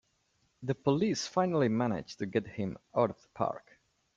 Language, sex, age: English, male, 30-39